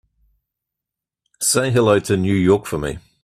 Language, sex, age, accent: English, male, 40-49, New Zealand English